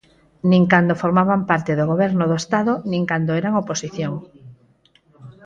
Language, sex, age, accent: Galician, female, 40-49, Normativo (estándar)